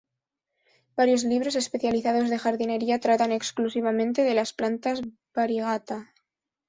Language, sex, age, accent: Spanish, female, 19-29, España: Centro-Sur peninsular (Madrid, Toledo, Castilla-La Mancha)